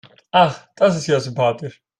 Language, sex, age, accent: German, male, 19-29, Österreichisches Deutsch